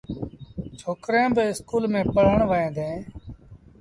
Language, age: Sindhi Bhil, 40-49